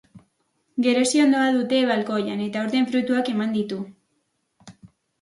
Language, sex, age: Basque, female, under 19